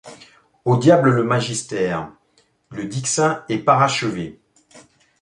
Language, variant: French, Français de métropole